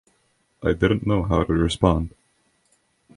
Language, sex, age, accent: English, male, 19-29, United States English